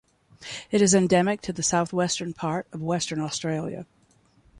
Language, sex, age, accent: English, female, 70-79, United States English